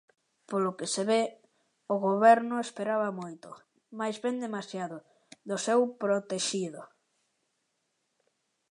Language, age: Galician, under 19